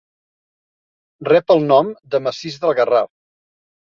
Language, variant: Catalan, Central